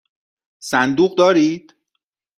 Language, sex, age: Persian, male, 30-39